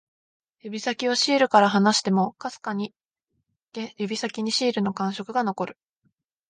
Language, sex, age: Japanese, female, 19-29